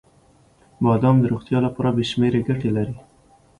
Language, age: Pashto, 30-39